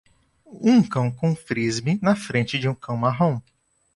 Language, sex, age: Portuguese, male, 19-29